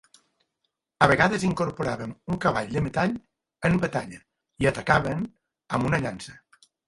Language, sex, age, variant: Catalan, male, 60-69, Nord-Occidental